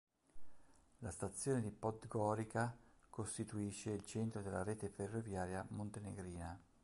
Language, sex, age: Italian, male, 50-59